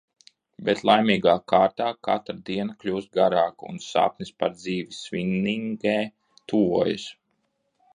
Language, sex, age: Latvian, male, 30-39